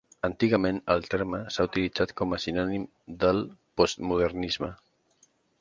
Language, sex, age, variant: Catalan, male, 40-49, Central